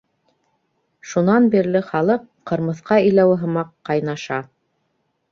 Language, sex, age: Bashkir, female, 30-39